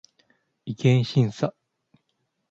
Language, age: Japanese, 19-29